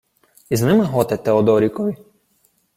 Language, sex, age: Ukrainian, male, 19-29